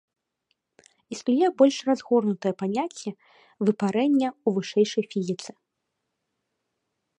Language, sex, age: Belarusian, female, 19-29